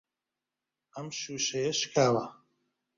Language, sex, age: Central Kurdish, male, 30-39